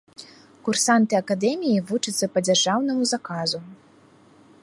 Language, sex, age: Belarusian, female, 19-29